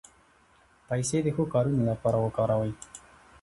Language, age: Pashto, 19-29